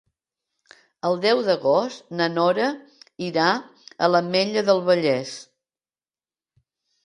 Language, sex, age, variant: Catalan, female, 60-69, Central